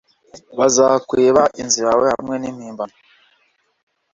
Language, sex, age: Kinyarwanda, male, 40-49